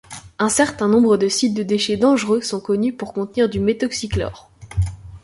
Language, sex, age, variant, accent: French, male, 19-29, Français d'Europe, Français de Belgique